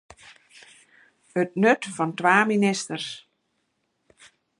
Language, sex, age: Western Frisian, female, 50-59